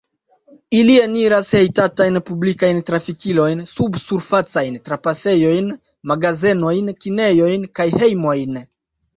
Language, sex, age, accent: Esperanto, male, 19-29, Internacia